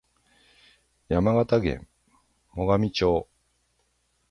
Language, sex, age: Japanese, male, 40-49